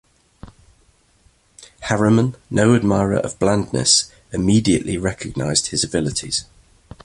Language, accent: English, England English